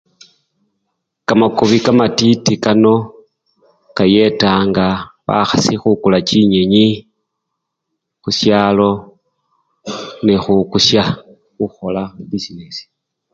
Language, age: Luyia, 50-59